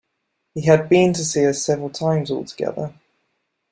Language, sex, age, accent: English, male, 19-29, England English